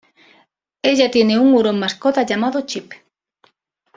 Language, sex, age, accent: Spanish, female, 40-49, España: Sur peninsular (Andalucia, Extremadura, Murcia)